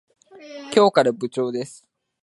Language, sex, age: Japanese, male, 19-29